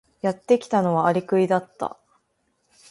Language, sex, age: Japanese, female, 19-29